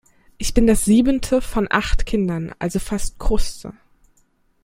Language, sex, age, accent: German, female, 19-29, Deutschland Deutsch